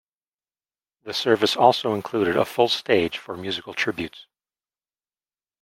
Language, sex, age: English, male, 40-49